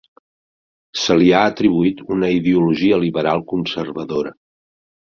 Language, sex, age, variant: Catalan, male, 50-59, Central